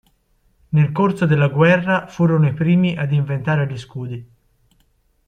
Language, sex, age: Italian, male, 30-39